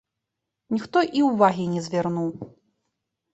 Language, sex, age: Belarusian, female, 19-29